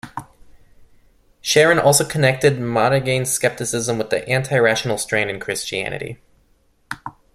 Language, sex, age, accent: English, male, 19-29, United States English